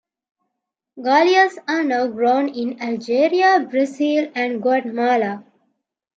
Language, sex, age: English, female, 19-29